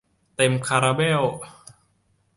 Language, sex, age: Thai, male, 19-29